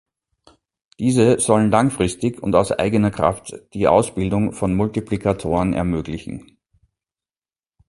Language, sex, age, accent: German, male, 40-49, Österreichisches Deutsch